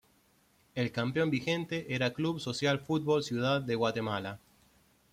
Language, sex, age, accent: Spanish, male, 30-39, Rioplatense: Argentina, Uruguay, este de Bolivia, Paraguay